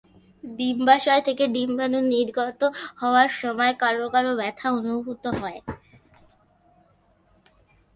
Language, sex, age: Bengali, female, under 19